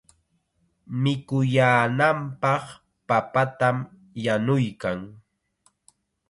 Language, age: Chiquián Ancash Quechua, 19-29